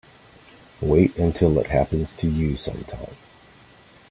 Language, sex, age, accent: English, male, 40-49, United States English